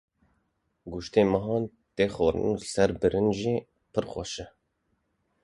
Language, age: Kurdish, 30-39